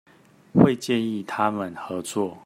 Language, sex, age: Chinese, male, 30-39